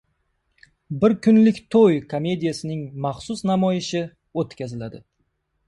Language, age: Uzbek, 19-29